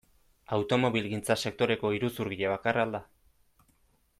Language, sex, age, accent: Basque, male, 19-29, Erdialdekoa edo Nafarra (Gipuzkoa, Nafarroa)